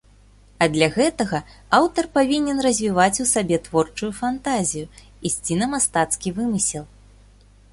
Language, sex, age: Belarusian, female, 30-39